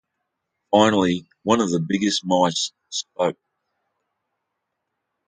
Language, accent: English, Australian English